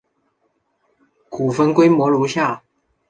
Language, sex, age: Chinese, male, under 19